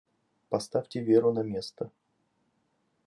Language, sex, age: Russian, male, 19-29